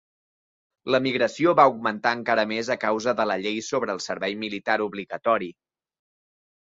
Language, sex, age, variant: Catalan, male, 19-29, Central